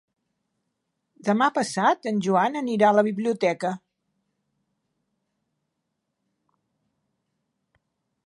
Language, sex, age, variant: Catalan, female, 70-79, Central